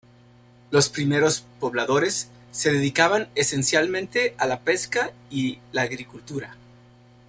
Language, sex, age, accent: Spanish, male, 50-59, México